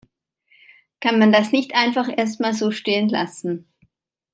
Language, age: German, 19-29